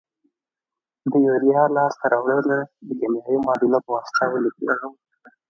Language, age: Pashto, under 19